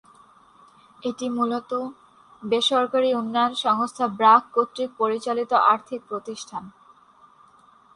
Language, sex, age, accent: Bengali, female, 19-29, Native